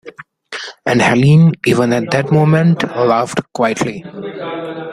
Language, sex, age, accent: English, male, 19-29, India and South Asia (India, Pakistan, Sri Lanka)